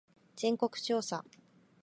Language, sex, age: Japanese, female, 19-29